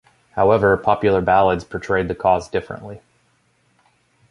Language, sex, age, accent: English, male, 30-39, United States English